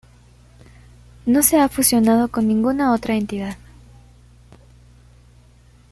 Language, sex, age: Spanish, female, 19-29